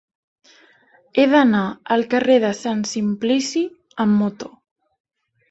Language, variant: Catalan, Balear